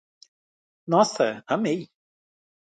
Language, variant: Portuguese, Portuguese (Brasil)